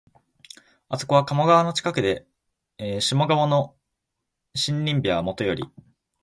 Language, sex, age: Japanese, male, 19-29